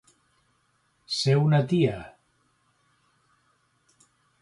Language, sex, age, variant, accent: Catalan, male, 60-69, Central, central